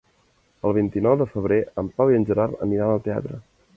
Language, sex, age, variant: Catalan, male, 19-29, Central